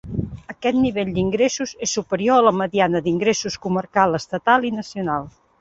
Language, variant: Catalan, Central